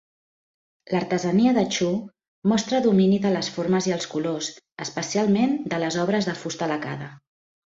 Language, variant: Catalan, Central